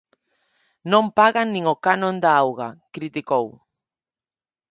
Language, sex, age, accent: Galician, female, 40-49, Normativo (estándar)